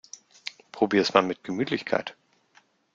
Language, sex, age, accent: German, male, 30-39, Deutschland Deutsch